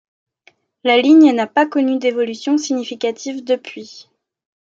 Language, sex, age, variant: French, female, 19-29, Français de métropole